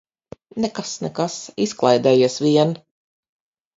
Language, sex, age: Latvian, female, 50-59